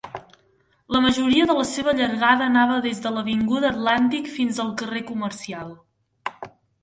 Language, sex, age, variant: Catalan, female, under 19, Central